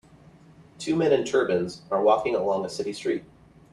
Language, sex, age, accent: English, male, 30-39, United States English